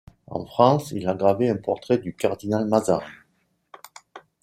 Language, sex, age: French, male, 50-59